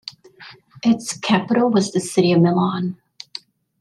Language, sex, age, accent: English, female, 30-39, United States English